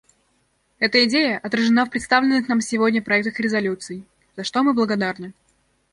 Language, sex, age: Russian, female, under 19